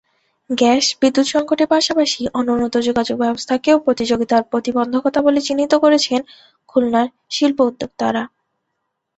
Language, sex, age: Bengali, female, 19-29